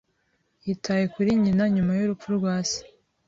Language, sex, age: Kinyarwanda, female, 19-29